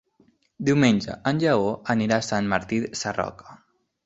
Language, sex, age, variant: Catalan, male, under 19, Nord-Occidental